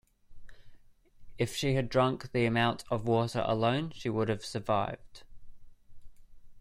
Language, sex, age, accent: English, male, 30-39, Australian English